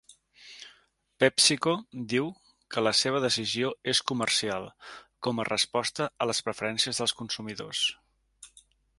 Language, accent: Catalan, central; septentrional